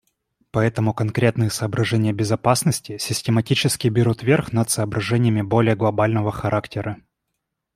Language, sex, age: Russian, male, 19-29